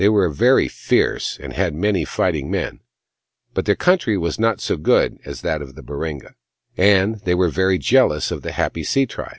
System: none